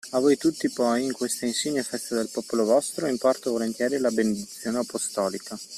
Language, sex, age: Italian, male, 19-29